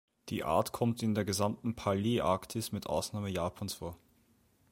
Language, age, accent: German, 19-29, Österreichisches Deutsch